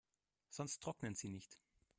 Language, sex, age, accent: German, male, 19-29, Deutschland Deutsch